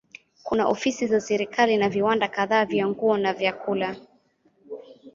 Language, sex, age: Swahili, male, 30-39